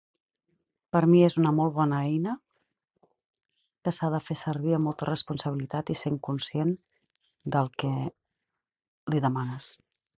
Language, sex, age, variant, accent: Catalan, female, 40-49, Central, Camp de Tarragona